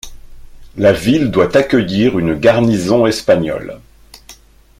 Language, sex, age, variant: French, male, 50-59, Français de métropole